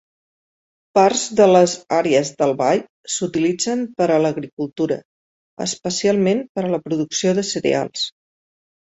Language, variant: Catalan, Central